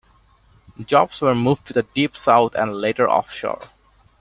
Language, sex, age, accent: English, male, 19-29, India and South Asia (India, Pakistan, Sri Lanka)